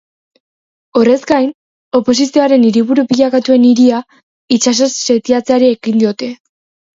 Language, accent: Basque, Mendebalekoa (Araba, Bizkaia, Gipuzkoako mendebaleko herri batzuk)